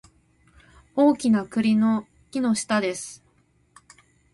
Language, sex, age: Japanese, female, 30-39